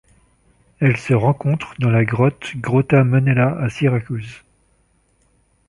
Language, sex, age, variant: French, male, 40-49, Français de métropole